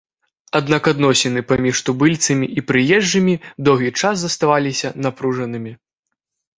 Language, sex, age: Belarusian, male, under 19